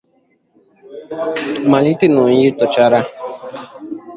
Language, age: Igbo, under 19